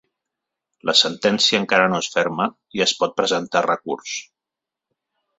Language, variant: Catalan, Central